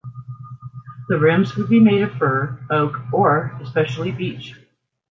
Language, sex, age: English, female, 50-59